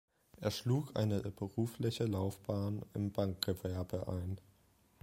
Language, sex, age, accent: German, male, 19-29, Deutschland Deutsch